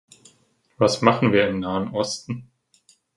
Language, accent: German, Deutschland Deutsch